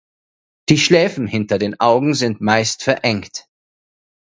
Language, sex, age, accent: German, male, 30-39, Österreichisches Deutsch